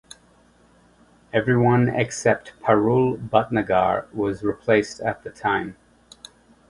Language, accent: English, England English